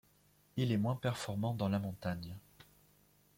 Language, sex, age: French, male, 19-29